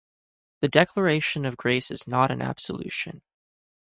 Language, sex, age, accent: English, male, 19-29, United States English